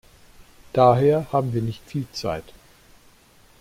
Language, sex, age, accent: German, male, 40-49, Deutschland Deutsch